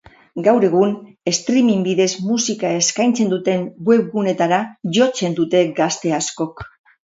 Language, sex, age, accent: Basque, female, 40-49, Mendebalekoa (Araba, Bizkaia, Gipuzkoako mendebaleko herri batzuk)